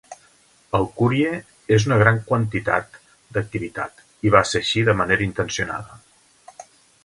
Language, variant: Catalan, Central